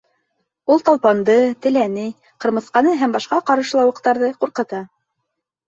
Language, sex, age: Bashkir, female, 19-29